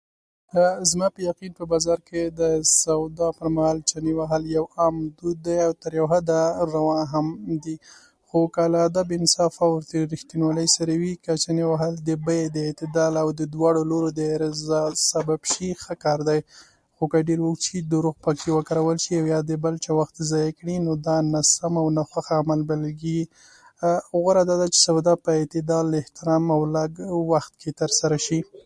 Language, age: Pashto, 19-29